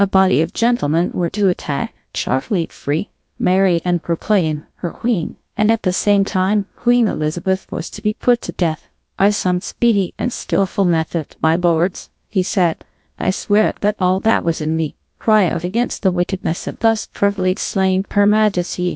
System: TTS, GlowTTS